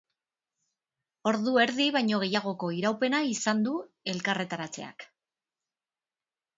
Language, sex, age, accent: Basque, female, 50-59, Mendebalekoa (Araba, Bizkaia, Gipuzkoako mendebaleko herri batzuk)